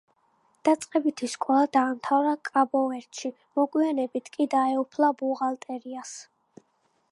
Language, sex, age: Georgian, female, 19-29